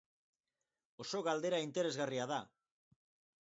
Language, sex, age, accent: Basque, male, 60-69, Mendebalekoa (Araba, Bizkaia, Gipuzkoako mendebaleko herri batzuk)